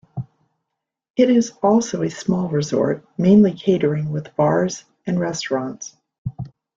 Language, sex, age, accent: English, female, 50-59, United States English